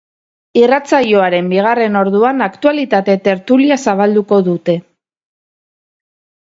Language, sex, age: Basque, female, 30-39